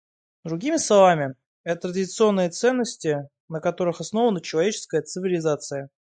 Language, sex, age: Russian, male, 19-29